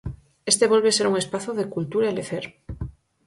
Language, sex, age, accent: Galician, female, 30-39, Normativo (estándar)